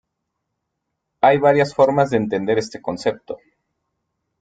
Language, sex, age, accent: Spanish, male, 40-49, México